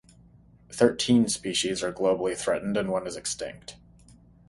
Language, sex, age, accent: English, male, 30-39, United States English; Canadian English